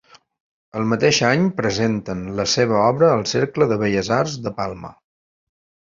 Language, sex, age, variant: Catalan, male, 40-49, Balear